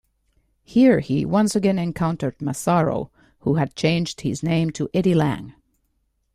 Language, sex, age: English, female, 40-49